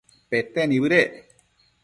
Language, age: Matsés, 40-49